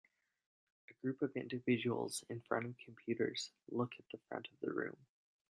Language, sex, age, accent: English, male, 19-29, Canadian English